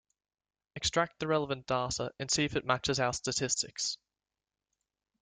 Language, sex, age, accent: English, male, 19-29, Australian English